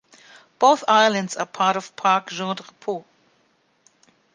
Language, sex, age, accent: English, female, 50-59, Australian English